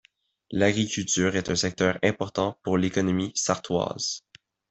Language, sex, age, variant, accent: French, male, under 19, Français d'Amérique du Nord, Français du Canada